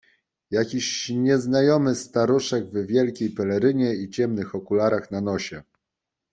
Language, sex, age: Polish, male, 19-29